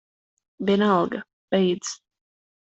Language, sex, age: Latvian, female, under 19